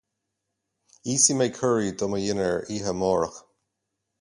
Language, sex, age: Irish, male, 40-49